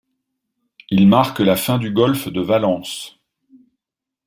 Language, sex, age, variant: French, male, 50-59, Français de métropole